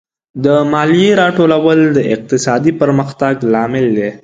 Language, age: Pashto, 19-29